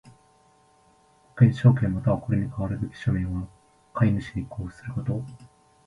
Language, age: Japanese, 19-29